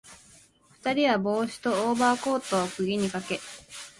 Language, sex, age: Japanese, female, 19-29